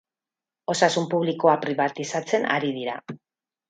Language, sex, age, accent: Basque, female, 50-59, Mendebalekoa (Araba, Bizkaia, Gipuzkoako mendebaleko herri batzuk)